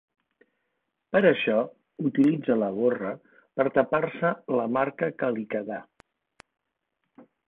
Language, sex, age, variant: Catalan, male, 60-69, Central